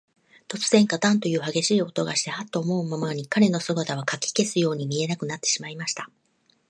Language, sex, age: Japanese, female, 50-59